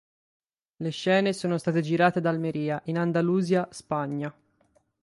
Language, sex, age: Italian, male, 19-29